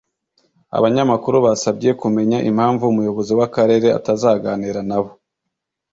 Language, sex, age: Kinyarwanda, male, 19-29